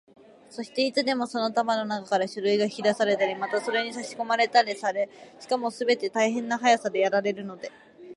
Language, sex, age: Japanese, female, 19-29